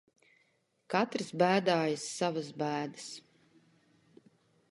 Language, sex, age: Latvian, female, 50-59